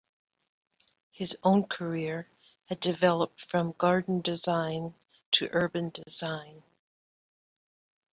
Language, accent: English, United States English